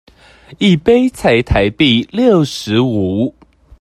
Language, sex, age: Chinese, male, 19-29